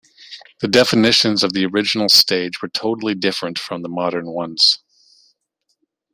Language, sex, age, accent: English, male, 40-49, Canadian English